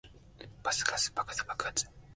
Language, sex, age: Japanese, male, 19-29